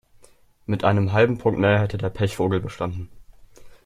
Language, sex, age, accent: German, male, under 19, Deutschland Deutsch